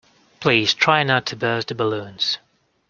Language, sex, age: English, male, 19-29